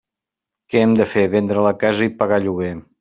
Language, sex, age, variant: Catalan, male, 50-59, Central